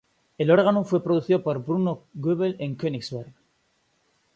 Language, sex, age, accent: Spanish, male, under 19, España: Norte peninsular (Asturias, Castilla y León, Cantabria, País Vasco, Navarra, Aragón, La Rioja, Guadalajara, Cuenca)